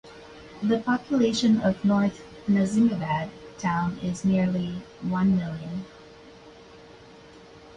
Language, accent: English, United States English